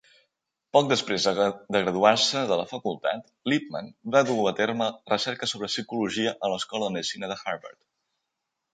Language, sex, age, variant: Catalan, male, 19-29, Balear